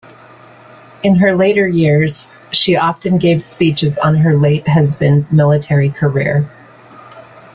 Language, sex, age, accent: English, female, 50-59, United States English